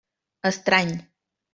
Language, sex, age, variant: Catalan, female, 19-29, Central